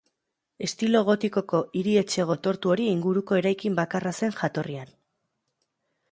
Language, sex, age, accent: Basque, female, 30-39, Erdialdekoa edo Nafarra (Gipuzkoa, Nafarroa)